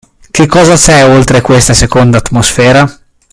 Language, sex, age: Italian, male, 30-39